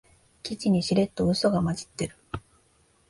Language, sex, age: Japanese, female, 19-29